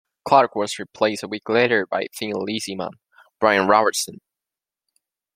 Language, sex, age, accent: English, male, 19-29, United States English